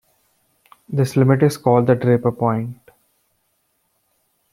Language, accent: English, India and South Asia (India, Pakistan, Sri Lanka)